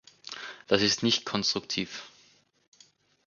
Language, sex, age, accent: German, male, 19-29, Österreichisches Deutsch